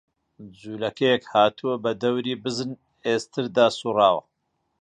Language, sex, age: Central Kurdish, male, 40-49